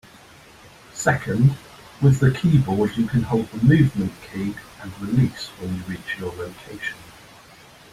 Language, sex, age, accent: English, male, 50-59, England English